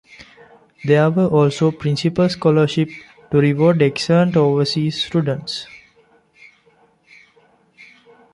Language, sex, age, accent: English, male, 19-29, India and South Asia (India, Pakistan, Sri Lanka)